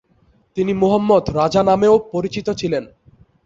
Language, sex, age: Bengali, male, 19-29